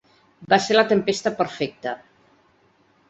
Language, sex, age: Catalan, female, 60-69